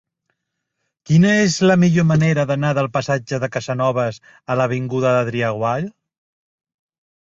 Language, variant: Catalan, Central